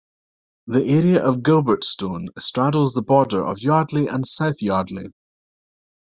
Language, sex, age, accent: English, male, 40-49, Scottish English